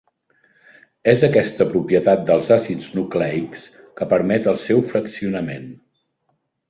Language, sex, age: Catalan, male, 50-59